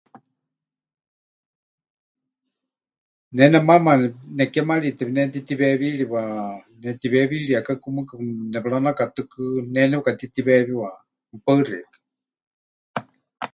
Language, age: Huichol, 50-59